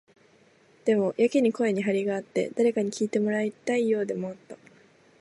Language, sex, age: Japanese, female, 19-29